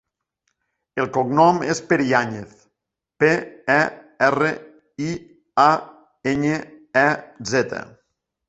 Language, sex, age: Catalan, male, 50-59